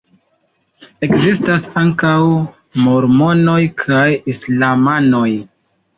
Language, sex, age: Esperanto, male, 19-29